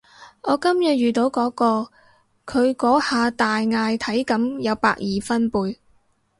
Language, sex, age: Cantonese, female, 19-29